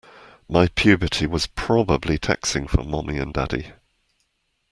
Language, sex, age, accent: English, male, 60-69, England English